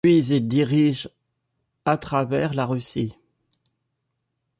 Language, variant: French, Français de métropole